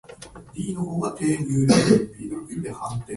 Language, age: Japanese, 19-29